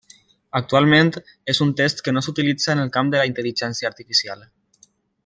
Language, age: Catalan, 19-29